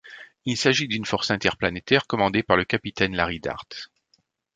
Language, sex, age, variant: French, male, 50-59, Français de métropole